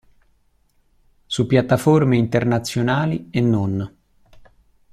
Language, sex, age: Italian, male, 40-49